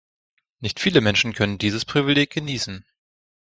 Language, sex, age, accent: German, male, 30-39, Deutschland Deutsch